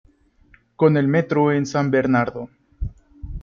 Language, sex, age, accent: Spanish, male, 19-29, México